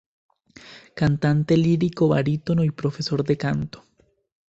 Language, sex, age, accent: Spanish, male, 19-29, Andino-Pacífico: Colombia, Perú, Ecuador, oeste de Bolivia y Venezuela andina